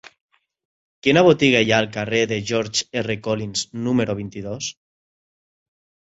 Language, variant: Catalan, Nord-Occidental